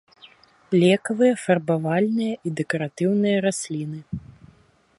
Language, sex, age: Belarusian, female, 30-39